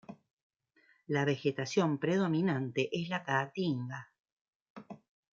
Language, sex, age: Spanish, female, 50-59